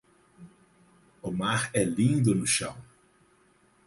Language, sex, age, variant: Portuguese, male, 30-39, Portuguese (Brasil)